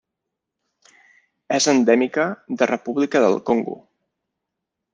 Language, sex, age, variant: Catalan, male, 30-39, Balear